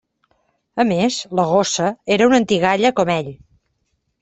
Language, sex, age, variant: Catalan, female, 40-49, Central